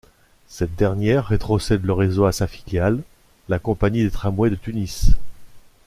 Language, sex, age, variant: French, male, 40-49, Français de métropole